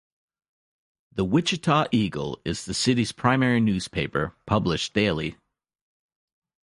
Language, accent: English, United States English